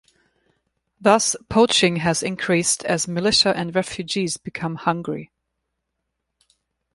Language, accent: English, United States English